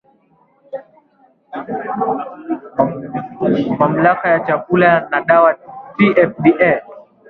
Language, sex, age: Swahili, male, 19-29